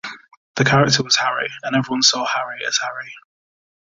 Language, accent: English, England English